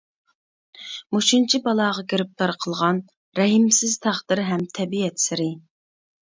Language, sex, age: Uyghur, female, 19-29